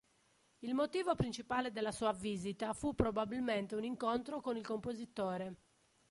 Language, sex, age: Italian, female, 50-59